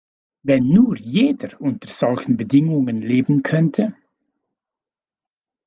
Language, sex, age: German, male, 60-69